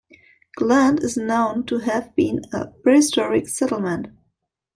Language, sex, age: English, female, 19-29